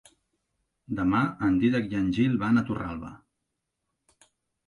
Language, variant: Catalan, Central